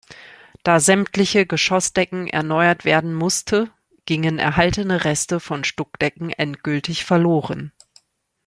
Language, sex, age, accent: German, female, 40-49, Deutschland Deutsch